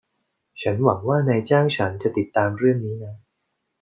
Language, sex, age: Thai, male, 40-49